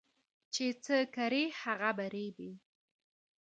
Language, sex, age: Pashto, female, 30-39